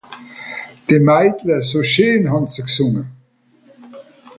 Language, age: Swiss German, 60-69